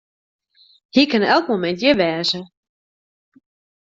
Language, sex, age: Western Frisian, female, 19-29